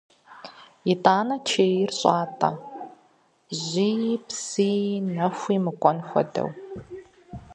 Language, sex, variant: Kabardian, female, Адыгэбзэ (Къэбэрдей, Кирил, псоми зэдай)